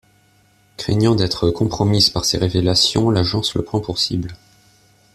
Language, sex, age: French, male, 19-29